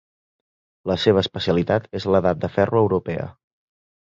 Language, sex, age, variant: Catalan, male, 19-29, Central